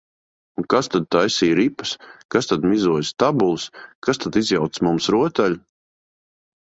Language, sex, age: Latvian, male, 40-49